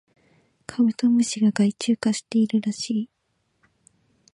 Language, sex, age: Japanese, female, 19-29